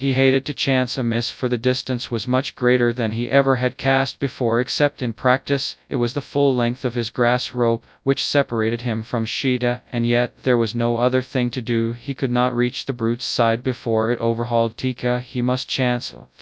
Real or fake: fake